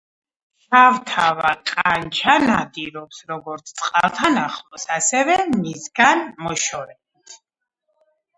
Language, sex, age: Georgian, female, 40-49